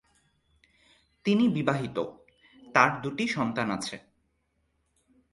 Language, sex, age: Bengali, male, 19-29